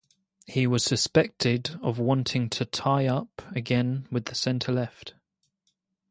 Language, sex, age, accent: English, male, 19-29, England English